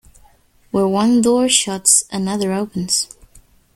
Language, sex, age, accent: English, female, under 19, England English